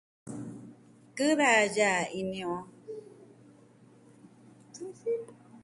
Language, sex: Southwestern Tlaxiaco Mixtec, female